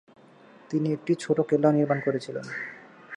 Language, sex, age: Bengali, male, 19-29